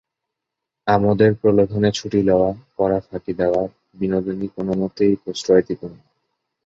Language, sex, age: Bengali, male, 19-29